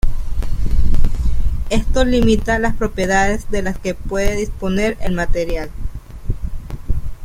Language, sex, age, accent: Spanish, female, 19-29, Caribe: Cuba, Venezuela, Puerto Rico, República Dominicana, Panamá, Colombia caribeña, México caribeño, Costa del golfo de México